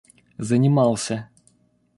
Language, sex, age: Russian, male, 30-39